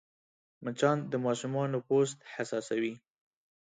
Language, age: Pashto, 19-29